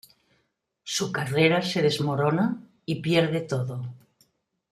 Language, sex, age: Spanish, female, 70-79